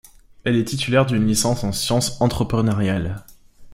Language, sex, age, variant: French, male, 19-29, Français de métropole